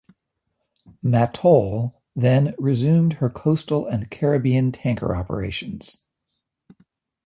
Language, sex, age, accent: English, male, 50-59, United States English